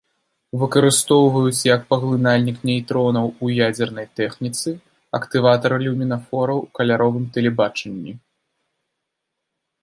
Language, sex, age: Belarusian, male, 19-29